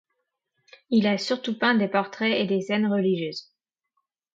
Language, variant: French, Français de métropole